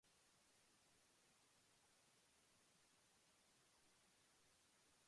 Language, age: English, under 19